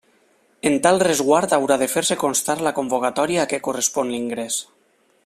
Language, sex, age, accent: Catalan, male, 19-29, valencià